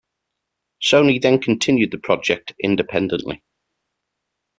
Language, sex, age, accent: English, male, 30-39, England English